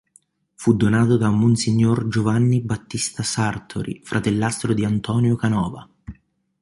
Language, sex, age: Italian, male, 19-29